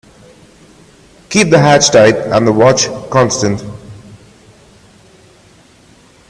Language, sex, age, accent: English, male, 30-39, India and South Asia (India, Pakistan, Sri Lanka)